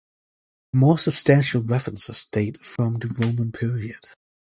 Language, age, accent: English, 19-29, United States English